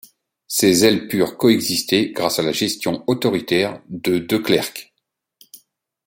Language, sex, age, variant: French, male, 40-49, Français de métropole